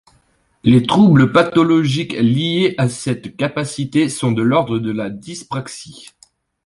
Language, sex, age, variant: French, male, 30-39, Français de métropole